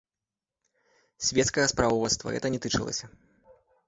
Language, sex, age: Belarusian, male, 30-39